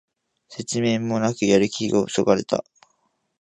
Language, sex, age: Japanese, male, 19-29